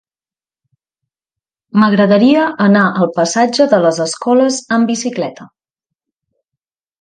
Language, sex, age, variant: Catalan, female, 30-39, Nord-Occidental